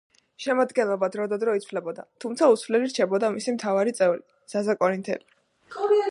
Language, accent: Georgian, მშვიდი